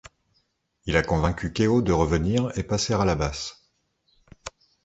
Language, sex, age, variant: French, male, 50-59, Français de métropole